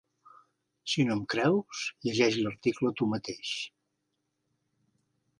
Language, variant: Catalan, Central